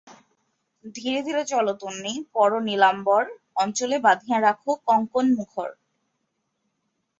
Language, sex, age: Bengali, female, 19-29